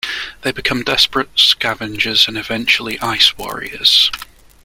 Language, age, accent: English, 19-29, England English